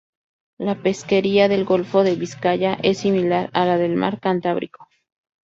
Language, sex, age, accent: Spanish, female, 30-39, México